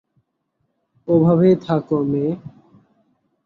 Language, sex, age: Bengali, male, under 19